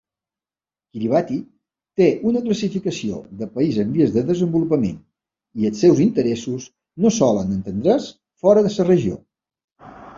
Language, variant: Catalan, Balear